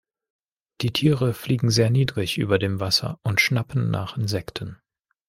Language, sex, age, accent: German, male, 19-29, Deutschland Deutsch